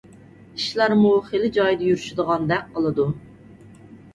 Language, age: Uyghur, 30-39